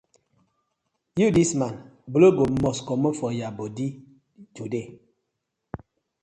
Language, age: Nigerian Pidgin, 40-49